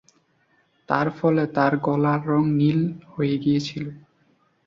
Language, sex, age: Bengali, male, 19-29